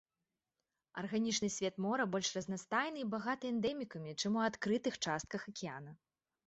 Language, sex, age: Belarusian, female, 30-39